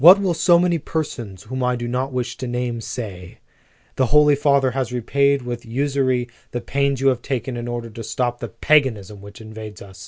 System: none